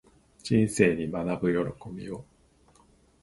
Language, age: Japanese, 40-49